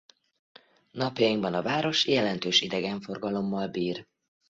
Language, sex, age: Hungarian, female, 40-49